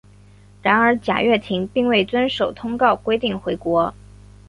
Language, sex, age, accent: Chinese, female, 19-29, 出生地：广东省